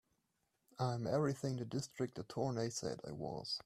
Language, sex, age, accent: English, male, 19-29, England English